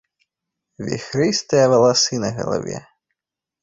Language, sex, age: Belarusian, male, 19-29